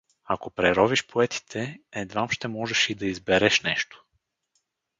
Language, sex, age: Bulgarian, male, 30-39